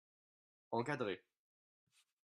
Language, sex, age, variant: French, male, 19-29, Français de métropole